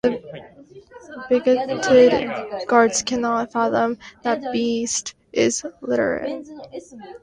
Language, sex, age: English, female, 19-29